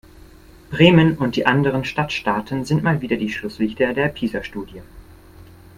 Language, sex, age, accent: German, male, 19-29, Deutschland Deutsch